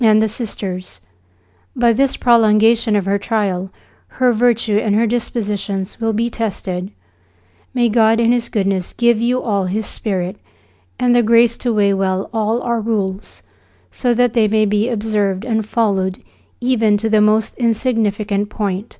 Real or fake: real